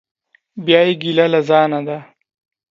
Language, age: Pashto, 30-39